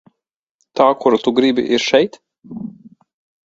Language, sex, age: Latvian, male, 30-39